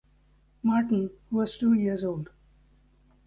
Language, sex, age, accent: English, male, 19-29, United States English